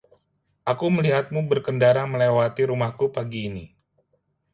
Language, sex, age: Indonesian, male, 40-49